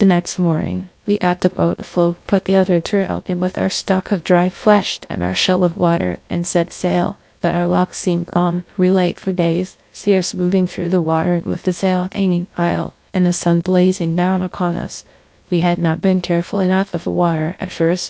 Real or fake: fake